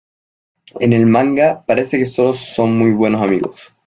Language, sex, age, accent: Spanish, male, 19-29, Chileno: Chile, Cuyo